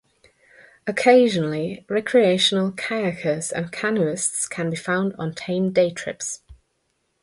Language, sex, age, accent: English, female, 30-39, England English